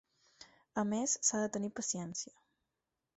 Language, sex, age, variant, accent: Catalan, female, 19-29, Balear, menorquí